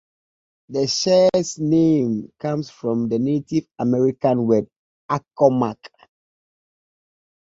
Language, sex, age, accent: English, male, 30-39, United States English